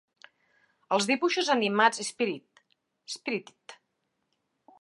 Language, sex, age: Catalan, female, 50-59